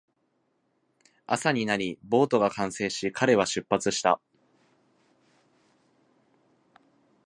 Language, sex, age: Japanese, male, 19-29